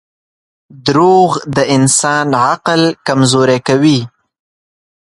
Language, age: Pashto, 19-29